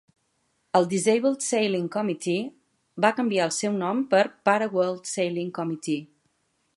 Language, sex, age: Catalan, female, 40-49